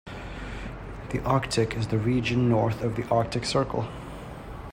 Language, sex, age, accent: English, male, 19-29, England English